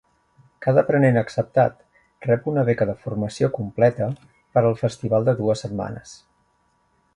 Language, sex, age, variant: Catalan, male, 40-49, Central